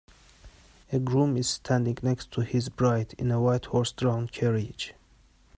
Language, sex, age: English, male, 19-29